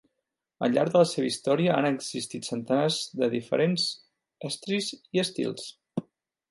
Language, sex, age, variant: Catalan, male, 30-39, Central